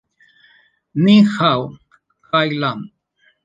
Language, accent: Spanish, Andino-Pacífico: Colombia, Perú, Ecuador, oeste de Bolivia y Venezuela andina